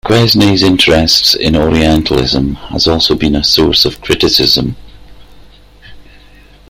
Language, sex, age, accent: English, male, 40-49, Scottish English